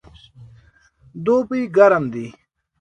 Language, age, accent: Pashto, 19-29, کندهارۍ لهجه